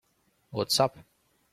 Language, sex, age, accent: English, male, 30-39, United States English